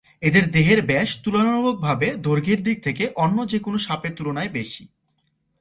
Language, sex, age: Bengali, male, 19-29